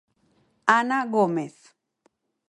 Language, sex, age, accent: Galician, female, 30-39, Oriental (común en zona oriental)